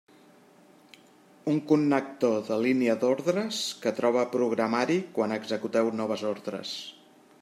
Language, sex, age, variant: Catalan, male, 40-49, Central